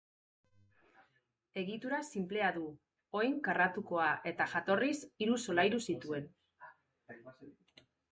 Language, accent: Basque, Erdialdekoa edo Nafarra (Gipuzkoa, Nafarroa)